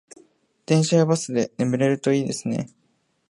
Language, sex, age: Japanese, male, 19-29